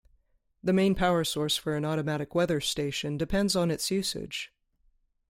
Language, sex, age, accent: English, female, 30-39, United States English